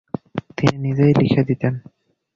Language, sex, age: Bengali, male, 19-29